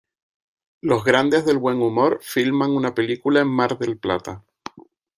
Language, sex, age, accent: Spanish, male, 30-39, España: Islas Canarias